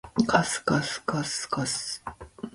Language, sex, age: Japanese, female, 40-49